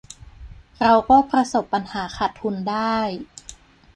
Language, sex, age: Thai, female, 30-39